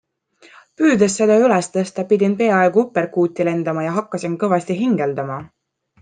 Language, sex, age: Estonian, female, 19-29